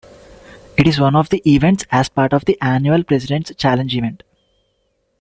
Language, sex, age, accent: English, male, 19-29, India and South Asia (India, Pakistan, Sri Lanka)